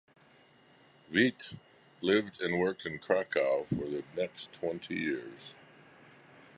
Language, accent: English, United States English